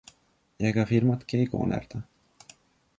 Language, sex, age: Estonian, male, 19-29